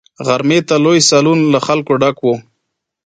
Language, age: Pashto, 19-29